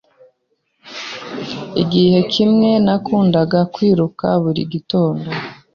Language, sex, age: Kinyarwanda, female, 30-39